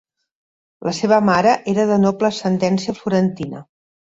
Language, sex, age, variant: Catalan, female, 60-69, Central